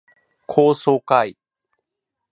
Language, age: Japanese, 50-59